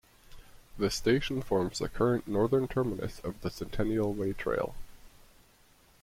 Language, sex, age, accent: English, male, 19-29, United States English